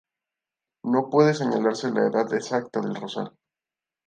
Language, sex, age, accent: Spanish, male, 19-29, México